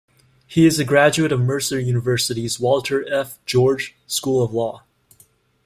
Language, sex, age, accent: English, male, 19-29, United States English